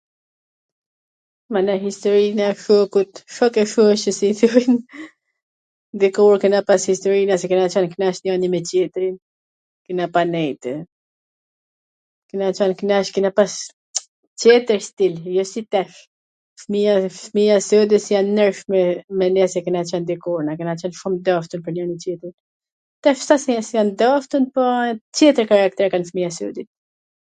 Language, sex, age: Gheg Albanian, female, 40-49